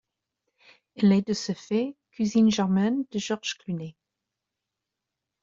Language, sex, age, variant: French, female, 30-39, Français de métropole